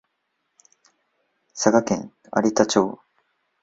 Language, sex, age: Japanese, male, 19-29